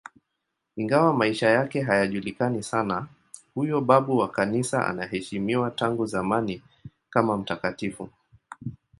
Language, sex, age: Swahili, male, 30-39